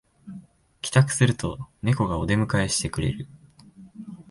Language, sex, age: Japanese, male, 19-29